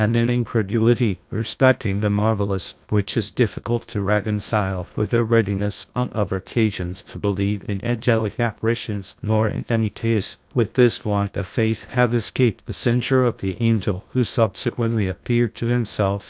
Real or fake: fake